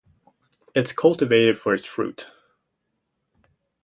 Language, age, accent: English, 19-29, United States English